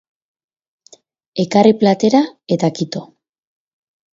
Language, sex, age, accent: Basque, female, 19-29, Erdialdekoa edo Nafarra (Gipuzkoa, Nafarroa)